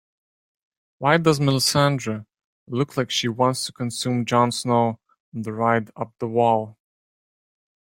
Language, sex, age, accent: English, male, 19-29, United States English